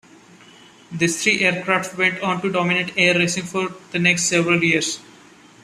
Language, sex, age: English, male, 19-29